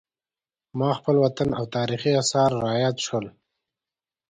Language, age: Pashto, 19-29